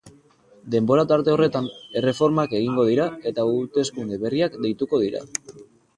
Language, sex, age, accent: Basque, male, 19-29, Erdialdekoa edo Nafarra (Gipuzkoa, Nafarroa)